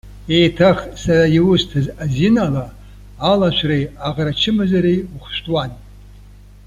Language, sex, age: Abkhazian, male, 70-79